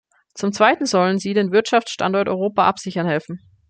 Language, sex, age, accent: German, female, 19-29, Österreichisches Deutsch